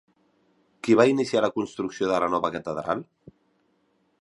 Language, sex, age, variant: Catalan, male, 30-39, Central